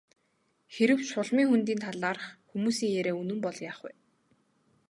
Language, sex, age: Mongolian, female, 19-29